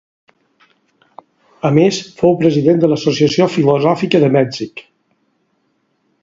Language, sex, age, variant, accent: Catalan, male, 50-59, Balear, balear